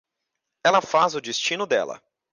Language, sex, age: Portuguese, male, 19-29